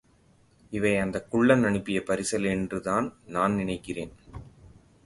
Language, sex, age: Tamil, male, 40-49